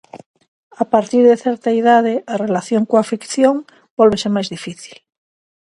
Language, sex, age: Galician, female, 50-59